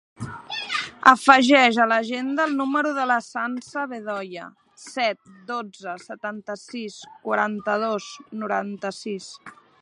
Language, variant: Catalan, Central